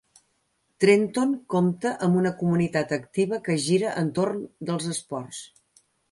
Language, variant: Catalan, Central